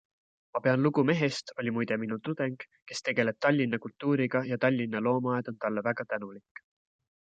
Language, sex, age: Estonian, male, 19-29